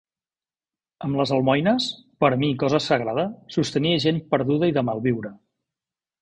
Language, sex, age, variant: Catalan, male, 50-59, Central